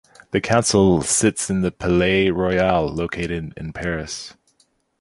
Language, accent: English, United States English